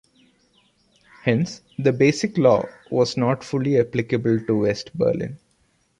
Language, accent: English, India and South Asia (India, Pakistan, Sri Lanka)